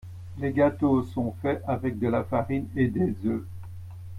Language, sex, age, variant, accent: French, male, 70-79, Français d'Europe, Français de Belgique